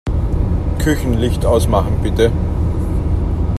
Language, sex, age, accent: German, male, 40-49, Österreichisches Deutsch